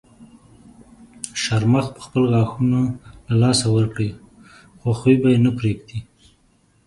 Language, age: Pashto, 30-39